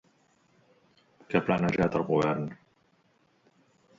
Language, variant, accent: Catalan, Central, central